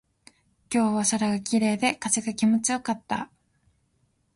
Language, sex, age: Japanese, female, 19-29